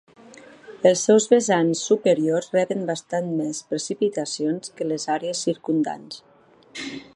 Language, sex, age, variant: Catalan, female, 40-49, Central